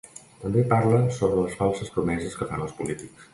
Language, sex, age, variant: Catalan, male, 40-49, Nord-Occidental